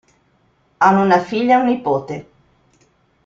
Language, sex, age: Italian, female, 40-49